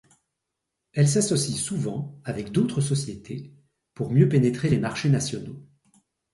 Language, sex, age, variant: French, male, 60-69, Français de métropole